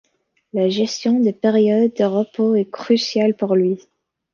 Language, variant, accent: French, Français d'Amérique du Nord, Français des États-Unis